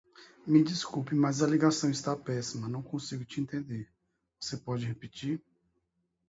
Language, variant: Portuguese, Portuguese (Brasil)